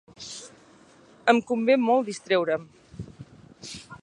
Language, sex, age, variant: Catalan, female, 60-69, Central